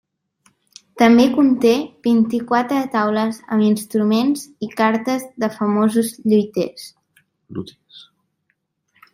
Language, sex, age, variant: Catalan, male, 50-59, Central